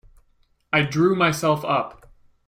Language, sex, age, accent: English, male, 19-29, Canadian English